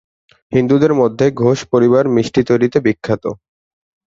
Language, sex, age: Bengali, male, 19-29